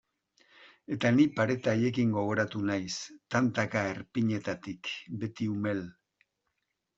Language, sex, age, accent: Basque, male, 60-69, Mendebalekoa (Araba, Bizkaia, Gipuzkoako mendebaleko herri batzuk)